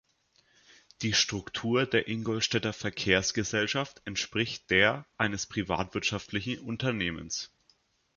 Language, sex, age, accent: German, male, under 19, Deutschland Deutsch